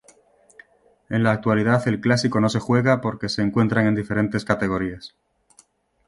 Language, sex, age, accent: Spanish, male, 30-39, España: Norte peninsular (Asturias, Castilla y León, Cantabria, País Vasco, Navarra, Aragón, La Rioja, Guadalajara, Cuenca)